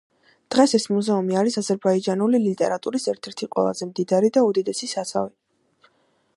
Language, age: Georgian, under 19